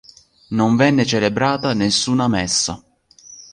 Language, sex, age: Italian, male, 19-29